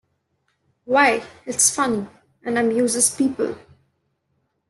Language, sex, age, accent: English, female, 19-29, India and South Asia (India, Pakistan, Sri Lanka)